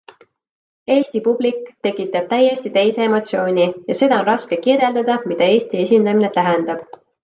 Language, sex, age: Estonian, female, 19-29